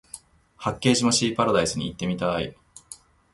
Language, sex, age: Japanese, male, 30-39